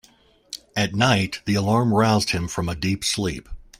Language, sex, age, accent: English, male, 40-49, United States English